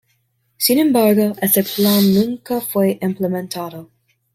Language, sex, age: Spanish, female, 19-29